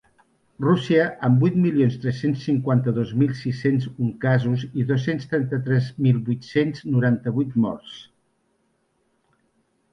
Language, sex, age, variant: Catalan, male, 50-59, Central